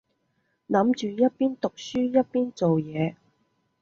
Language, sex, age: Cantonese, female, 30-39